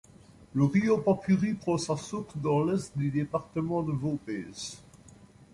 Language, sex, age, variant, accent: French, male, 70-79, Français d'Europe, Français de Belgique